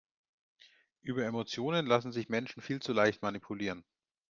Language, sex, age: German, male, 30-39